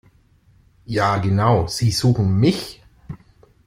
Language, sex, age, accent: German, male, 40-49, Deutschland Deutsch